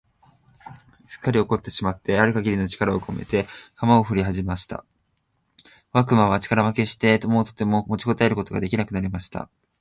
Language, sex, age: Japanese, male, 19-29